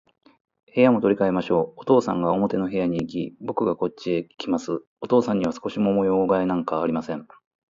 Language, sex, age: Japanese, male, 40-49